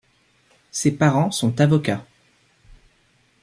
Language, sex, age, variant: French, male, 19-29, Français de métropole